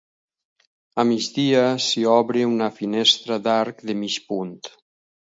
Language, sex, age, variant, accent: Catalan, male, 60-69, Valencià central, valencià